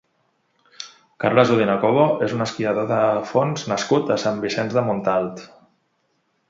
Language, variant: Catalan, Central